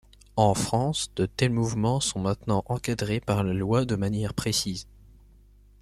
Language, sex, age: French, male, under 19